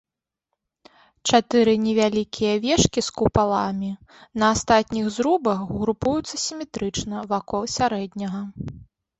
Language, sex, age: Belarusian, female, 30-39